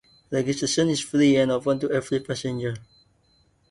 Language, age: English, 19-29